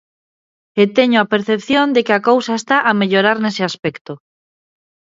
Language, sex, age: Galician, female, 30-39